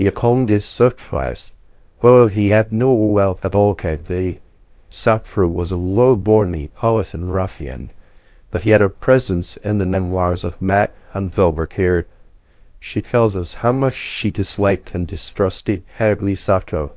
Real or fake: fake